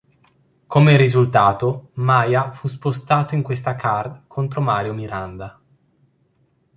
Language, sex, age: Italian, male, 19-29